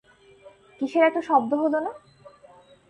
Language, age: Bengali, 19-29